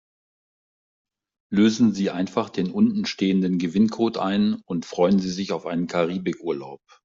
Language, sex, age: German, male, 50-59